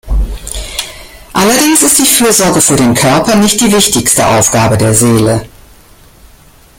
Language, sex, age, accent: German, female, 60-69, Deutschland Deutsch